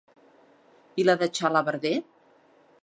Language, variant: Catalan, Central